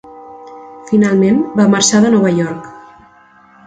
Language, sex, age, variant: Catalan, female, 19-29, Central